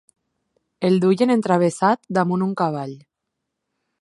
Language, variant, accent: Catalan, Nord-Occidental, Lleidatà